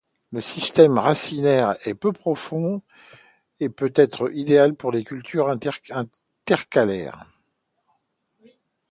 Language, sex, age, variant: French, male, 40-49, Français de métropole